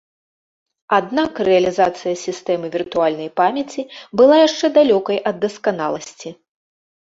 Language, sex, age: Belarusian, female, 40-49